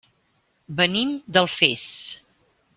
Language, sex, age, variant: Catalan, female, 40-49, Central